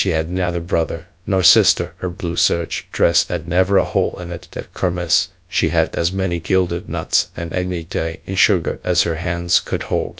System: TTS, GradTTS